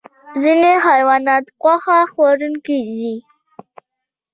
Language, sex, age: Pashto, female, under 19